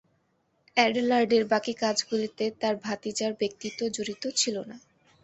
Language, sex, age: Bengali, female, 19-29